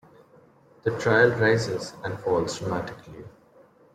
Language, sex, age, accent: English, male, 19-29, India and South Asia (India, Pakistan, Sri Lanka)